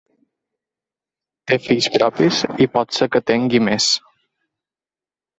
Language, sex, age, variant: Catalan, male, 30-39, Balear